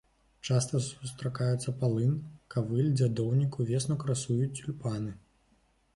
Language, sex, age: Belarusian, male, 19-29